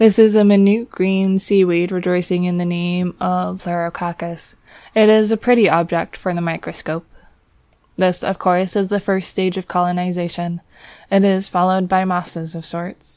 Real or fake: real